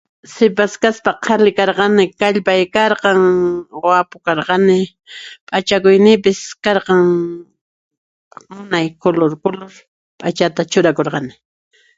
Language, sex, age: Puno Quechua, female, 60-69